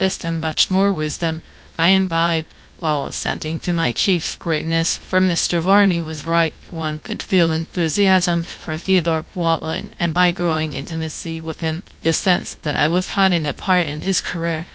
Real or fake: fake